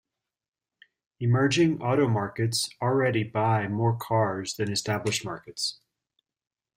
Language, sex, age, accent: English, male, 30-39, United States English